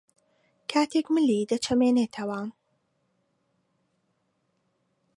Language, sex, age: Central Kurdish, female, 19-29